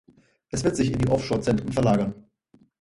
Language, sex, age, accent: German, male, 19-29, Deutschland Deutsch